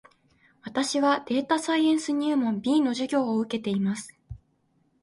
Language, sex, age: Japanese, female, 19-29